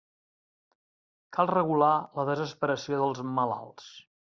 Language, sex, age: Catalan, male, 40-49